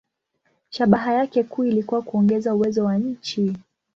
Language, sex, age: Swahili, female, 19-29